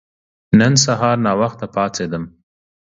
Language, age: Pashto, 30-39